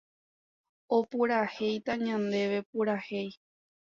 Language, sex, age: Guarani, female, 19-29